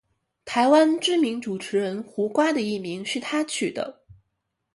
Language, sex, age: Chinese, female, 19-29